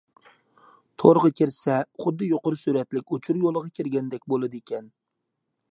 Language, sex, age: Uyghur, male, 30-39